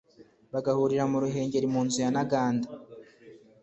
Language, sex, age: Kinyarwanda, male, under 19